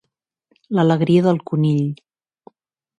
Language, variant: Catalan, Central